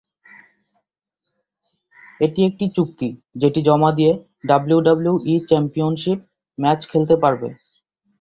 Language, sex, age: Bengali, male, 19-29